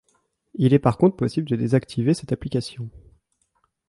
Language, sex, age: French, male, under 19